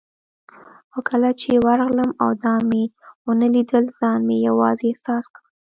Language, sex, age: Pashto, female, 19-29